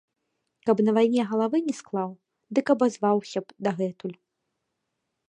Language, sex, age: Belarusian, female, 19-29